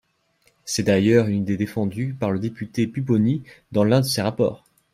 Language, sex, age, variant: French, male, 19-29, Français de métropole